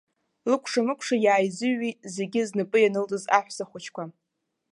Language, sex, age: Abkhazian, female, 19-29